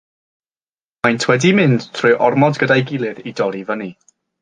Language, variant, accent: Welsh, South-Eastern Welsh, Y Deyrnas Unedig Cymraeg